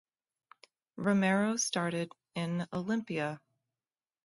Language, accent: English, United States English